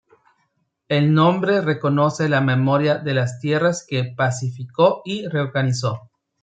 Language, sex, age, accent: Spanish, male, 30-39, México